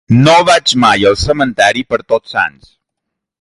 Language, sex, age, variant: Catalan, male, 40-49, Balear